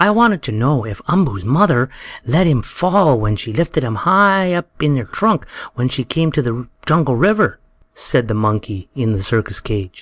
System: none